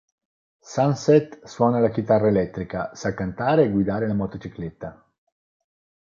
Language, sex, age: Italian, male, 40-49